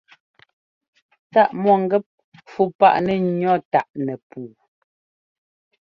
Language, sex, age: Ngomba, female, 30-39